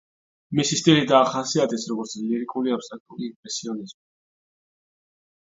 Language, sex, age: Georgian, male, 19-29